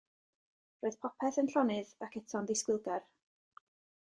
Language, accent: Welsh, Y Deyrnas Unedig Cymraeg